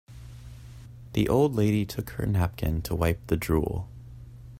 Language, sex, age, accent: English, male, 19-29, United States English